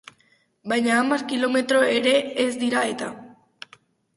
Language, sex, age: Basque, female, under 19